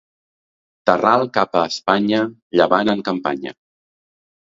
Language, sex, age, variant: Catalan, male, 40-49, Central